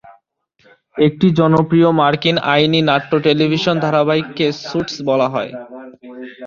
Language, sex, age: Bengali, male, 19-29